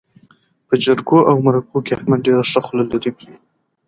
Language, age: Pashto, 19-29